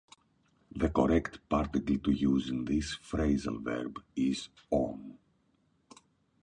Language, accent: English, Greek